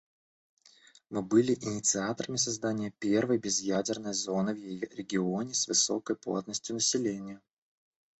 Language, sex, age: Russian, male, 19-29